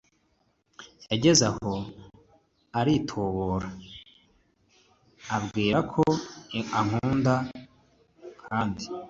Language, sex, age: Kinyarwanda, male, 30-39